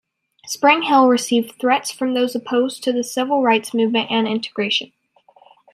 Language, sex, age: English, female, under 19